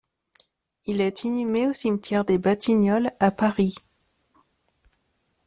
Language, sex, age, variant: French, female, 30-39, Français de métropole